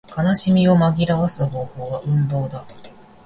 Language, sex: Japanese, female